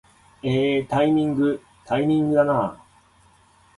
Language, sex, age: Japanese, male, 30-39